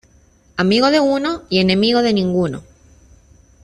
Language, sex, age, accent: Spanish, female, 19-29, Chileno: Chile, Cuyo